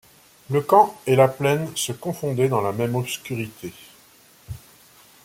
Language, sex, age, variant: French, male, 50-59, Français de métropole